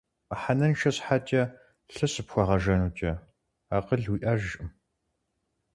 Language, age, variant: Kabardian, 19-29, Адыгэбзэ (Къэбэрдей, Кирил, псоми зэдай)